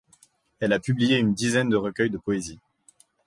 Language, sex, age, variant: French, male, 19-29, Français de métropole